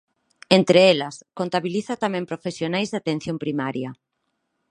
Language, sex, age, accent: Galician, female, 40-49, Normativo (estándar); Neofalante